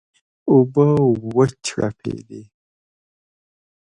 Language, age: Pashto, 19-29